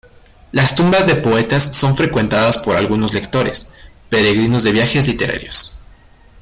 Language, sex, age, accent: Spanish, male, 19-29, México